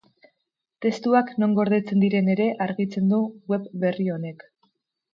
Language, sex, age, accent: Basque, female, 19-29, Mendebalekoa (Araba, Bizkaia, Gipuzkoako mendebaleko herri batzuk)